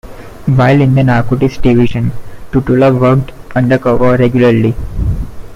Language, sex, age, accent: English, male, 19-29, India and South Asia (India, Pakistan, Sri Lanka)